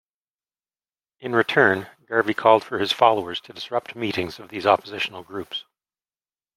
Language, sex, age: English, male, 40-49